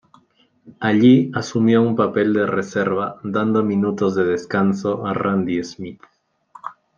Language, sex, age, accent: Spanish, male, 19-29, Andino-Pacífico: Colombia, Perú, Ecuador, oeste de Bolivia y Venezuela andina